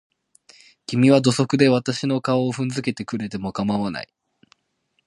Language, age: Japanese, 19-29